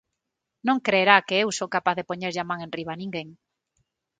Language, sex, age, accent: Galician, female, 40-49, Normativo (estándar); Neofalante